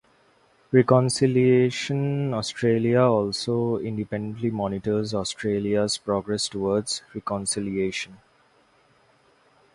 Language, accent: English, India and South Asia (India, Pakistan, Sri Lanka)